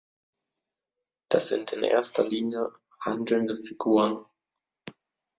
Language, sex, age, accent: German, male, 19-29, Deutschland Deutsch